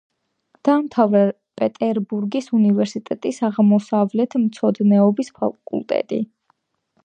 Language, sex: Georgian, female